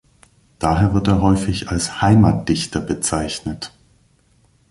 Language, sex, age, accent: German, male, 40-49, Deutschland Deutsch